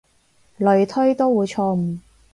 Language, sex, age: Cantonese, female, 19-29